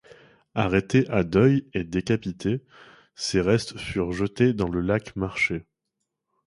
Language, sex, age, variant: French, male, 30-39, Français de métropole